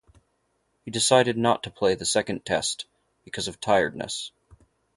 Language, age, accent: English, 30-39, United States English